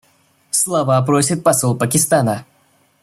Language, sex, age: Russian, male, under 19